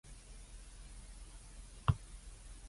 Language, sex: Cantonese, female